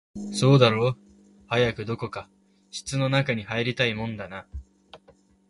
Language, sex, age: Japanese, male, 19-29